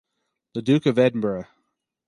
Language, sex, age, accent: English, male, 30-39, United States English